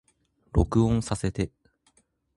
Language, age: Japanese, 19-29